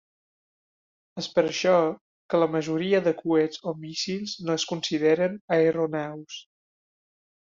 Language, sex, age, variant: Catalan, male, 19-29, Septentrional